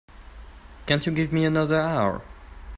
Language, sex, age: English, male, 19-29